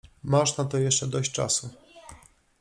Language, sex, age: Polish, male, 40-49